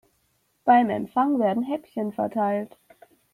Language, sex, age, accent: German, female, 19-29, Deutschland Deutsch